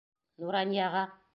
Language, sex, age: Bashkir, female, 40-49